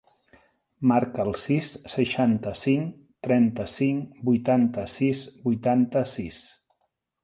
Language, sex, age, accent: Catalan, male, 40-49, central; nord-occidental